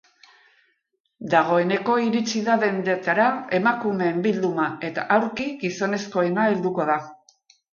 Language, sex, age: Basque, female, 60-69